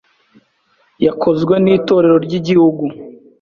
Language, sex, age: Kinyarwanda, female, 19-29